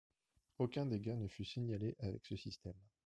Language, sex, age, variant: French, male, 30-39, Français de métropole